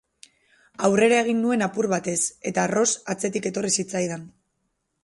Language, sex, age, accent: Basque, female, 19-29, Mendebalekoa (Araba, Bizkaia, Gipuzkoako mendebaleko herri batzuk)